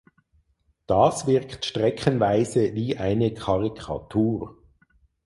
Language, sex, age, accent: German, male, 40-49, Schweizerdeutsch